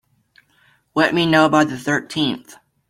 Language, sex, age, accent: English, male, 19-29, United States English